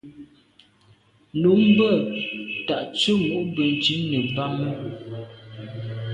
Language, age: Medumba, 30-39